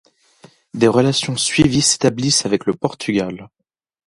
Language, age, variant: French, under 19, Français de métropole